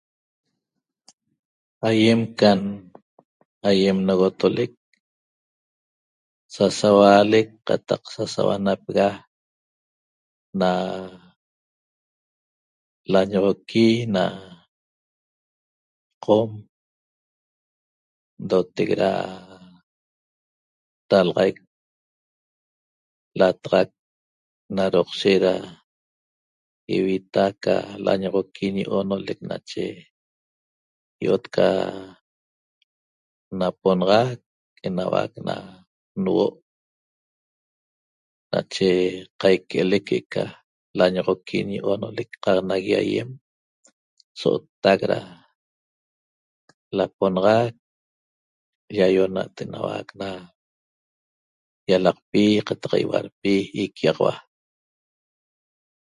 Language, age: Toba, 60-69